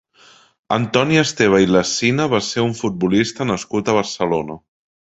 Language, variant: Catalan, Central